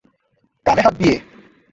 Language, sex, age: Bengali, male, 19-29